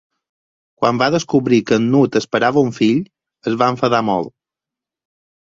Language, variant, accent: Catalan, Balear, mallorquí